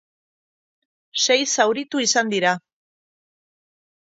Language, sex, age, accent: Basque, female, 50-59, Erdialdekoa edo Nafarra (Gipuzkoa, Nafarroa)